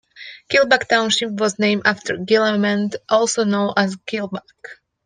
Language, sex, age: English, female, 19-29